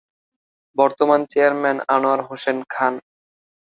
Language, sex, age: Bengali, male, 19-29